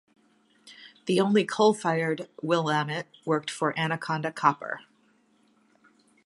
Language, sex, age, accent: English, female, 40-49, United States English